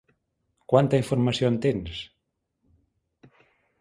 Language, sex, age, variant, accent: Catalan, male, 40-49, Central, central